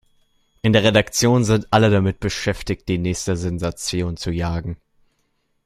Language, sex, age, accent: German, male, 19-29, Deutschland Deutsch